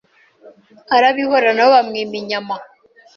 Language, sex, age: Kinyarwanda, female, 19-29